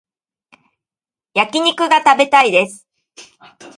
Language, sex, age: Japanese, female, 40-49